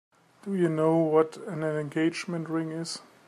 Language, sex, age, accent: English, male, 30-39, United States English